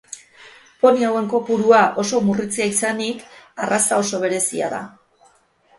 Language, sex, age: Basque, female, 50-59